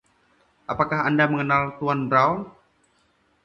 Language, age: Indonesian, 19-29